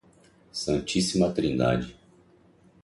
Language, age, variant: Portuguese, 40-49, Portuguese (Brasil)